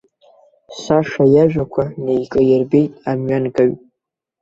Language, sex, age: Abkhazian, male, under 19